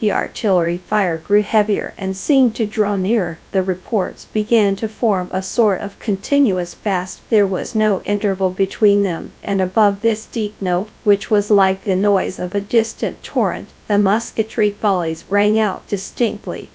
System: TTS, GradTTS